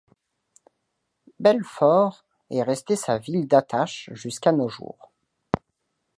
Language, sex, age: French, male, under 19